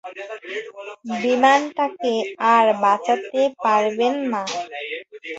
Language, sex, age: Bengali, female, 19-29